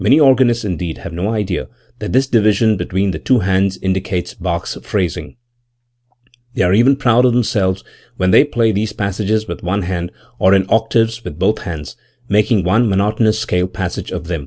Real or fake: real